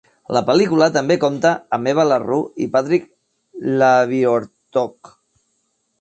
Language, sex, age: Catalan, male, 30-39